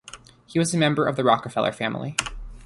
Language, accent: English, United States English